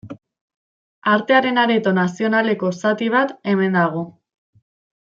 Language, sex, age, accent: Basque, female, 19-29, Mendebalekoa (Araba, Bizkaia, Gipuzkoako mendebaleko herri batzuk)